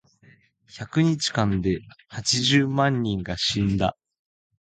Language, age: Japanese, 19-29